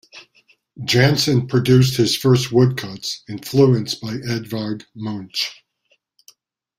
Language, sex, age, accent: English, male, 60-69, United States English